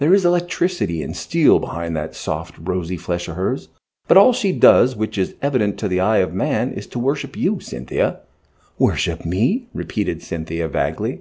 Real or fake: real